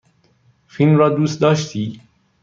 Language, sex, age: Persian, male, 30-39